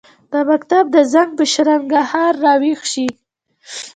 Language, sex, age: Pashto, female, under 19